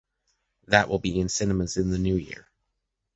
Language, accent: English, Canadian English